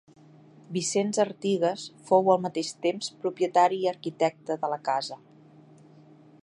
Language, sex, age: Catalan, female, 40-49